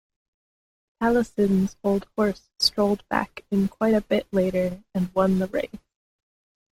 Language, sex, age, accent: English, female, 19-29, United States English